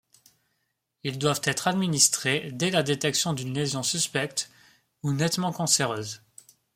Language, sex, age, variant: French, male, 19-29, Français de métropole